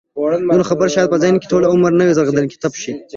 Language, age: Pashto, 19-29